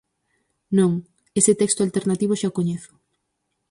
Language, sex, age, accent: Galician, female, 19-29, Oriental (común en zona oriental)